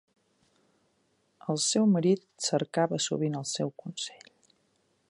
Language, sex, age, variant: Catalan, female, 40-49, Central